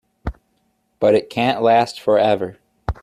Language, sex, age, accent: English, male, 30-39, United States English